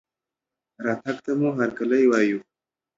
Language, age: Pashto, under 19